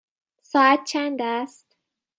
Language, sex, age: Persian, female, 30-39